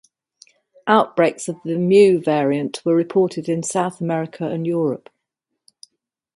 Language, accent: English, England English